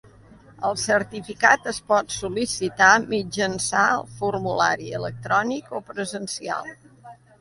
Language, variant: Catalan, Central